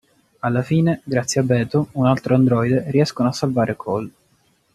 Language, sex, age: Italian, male, 19-29